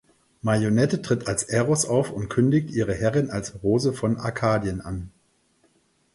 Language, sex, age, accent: German, male, 50-59, Deutschland Deutsch